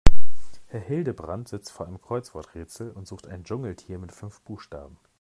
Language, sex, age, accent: German, male, 40-49, Deutschland Deutsch